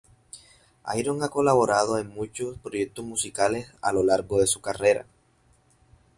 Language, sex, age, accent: Spanish, male, 19-29, Caribe: Cuba, Venezuela, Puerto Rico, República Dominicana, Panamá, Colombia caribeña, México caribeño, Costa del golfo de México; Andino-Pacífico: Colombia, Perú, Ecuador, oeste de Bolivia y Venezuela andina